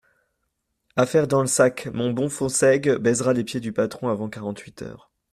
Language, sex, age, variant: French, male, 19-29, Français de métropole